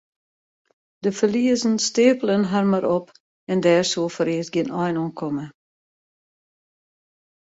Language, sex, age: Western Frisian, female, 60-69